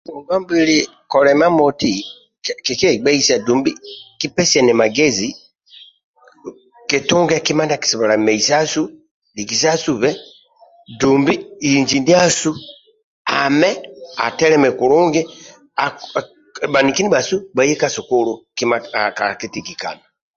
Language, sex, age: Amba (Uganda), male, 70-79